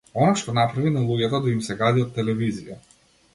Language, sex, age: Macedonian, male, 19-29